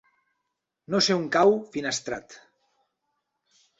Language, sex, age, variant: Catalan, male, 60-69, Central